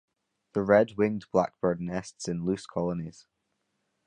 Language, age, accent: English, under 19, Scottish English